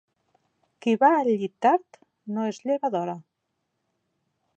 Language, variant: Catalan, Nord-Occidental